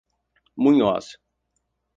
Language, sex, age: Portuguese, male, 19-29